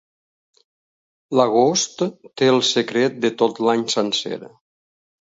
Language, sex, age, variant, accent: Catalan, male, 60-69, Valencià central, valencià